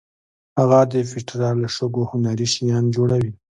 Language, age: Pashto, 30-39